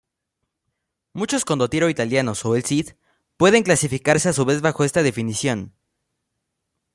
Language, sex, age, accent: Spanish, male, under 19, México